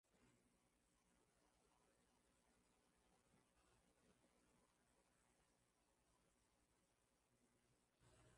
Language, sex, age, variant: Swahili, male, 30-39, Kiswahili Sanifu (EA)